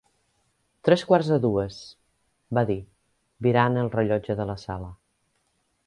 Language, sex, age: Catalan, female, 50-59